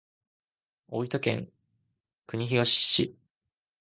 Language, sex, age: Japanese, male, under 19